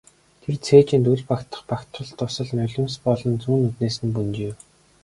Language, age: Mongolian, 19-29